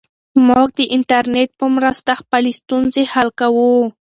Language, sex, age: Pashto, female, under 19